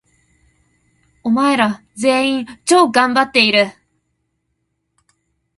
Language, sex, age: Japanese, female, 30-39